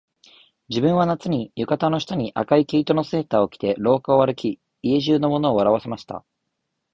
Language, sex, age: Japanese, male, 19-29